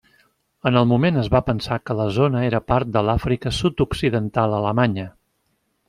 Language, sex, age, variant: Catalan, male, 50-59, Central